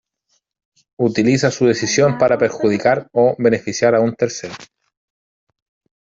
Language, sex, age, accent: Spanish, male, 30-39, Chileno: Chile, Cuyo